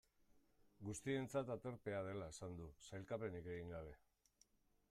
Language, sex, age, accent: Basque, male, 50-59, Mendebalekoa (Araba, Bizkaia, Gipuzkoako mendebaleko herri batzuk)